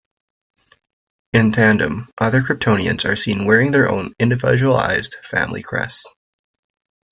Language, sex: English, male